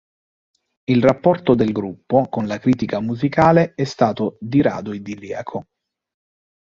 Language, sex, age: Italian, male, 30-39